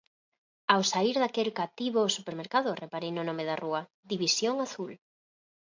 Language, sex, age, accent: Galician, female, 19-29, Normativo (estándar)